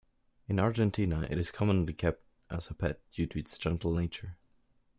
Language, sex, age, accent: English, male, 19-29, United States English